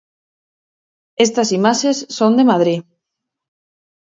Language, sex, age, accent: Galician, female, 30-39, Normativo (estándar)